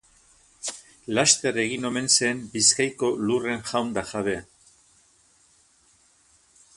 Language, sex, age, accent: Basque, male, 60-69, Erdialdekoa edo Nafarra (Gipuzkoa, Nafarroa)